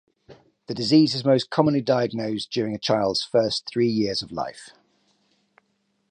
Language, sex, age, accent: English, male, 40-49, England English